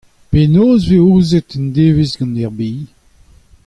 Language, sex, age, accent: Breton, male, 60-69, Kerneveg